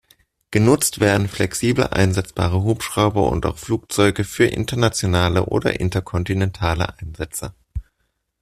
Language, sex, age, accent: German, male, 19-29, Deutschland Deutsch